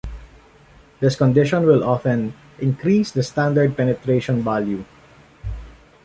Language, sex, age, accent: English, male, 40-49, Filipino